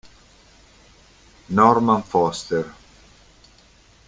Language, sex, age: Italian, male, 50-59